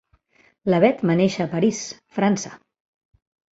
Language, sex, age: Catalan, female, 40-49